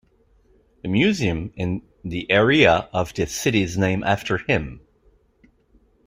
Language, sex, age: English, male, 50-59